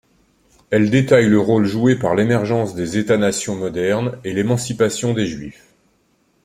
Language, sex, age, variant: French, male, 50-59, Français de métropole